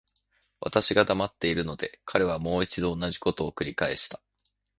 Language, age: Japanese, 19-29